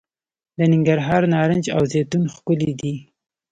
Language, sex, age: Pashto, female, 19-29